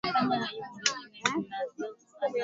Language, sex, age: Swahili, male, 19-29